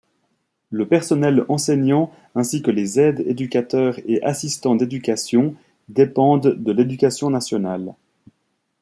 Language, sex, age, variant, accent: French, male, 30-39, Français d'Europe, Français de Suisse